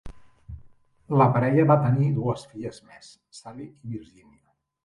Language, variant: Catalan, Central